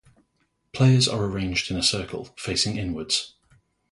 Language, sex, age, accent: English, male, 30-39, England English